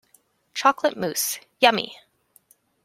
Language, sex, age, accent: English, female, 19-29, Canadian English